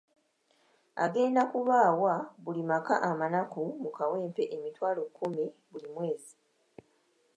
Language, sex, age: Ganda, female, 30-39